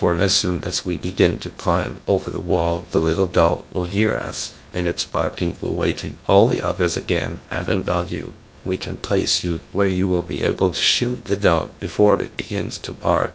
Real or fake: fake